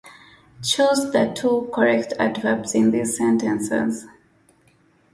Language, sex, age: English, female, 19-29